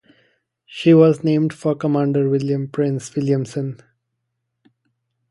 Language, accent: English, India and South Asia (India, Pakistan, Sri Lanka)